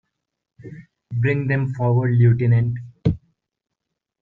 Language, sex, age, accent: English, male, 19-29, India and South Asia (India, Pakistan, Sri Lanka)